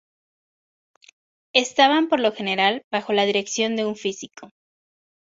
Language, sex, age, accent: Spanish, female, 19-29, México